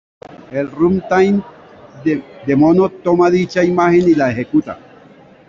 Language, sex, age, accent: Spanish, male, 19-29, Caribe: Cuba, Venezuela, Puerto Rico, República Dominicana, Panamá, Colombia caribeña, México caribeño, Costa del golfo de México